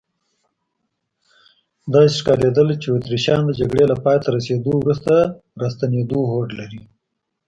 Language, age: Pashto, under 19